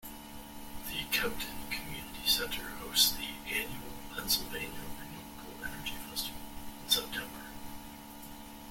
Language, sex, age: English, male, 30-39